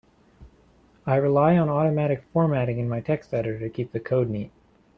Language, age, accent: English, 19-29, United States English